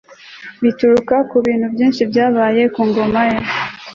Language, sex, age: Kinyarwanda, female, 19-29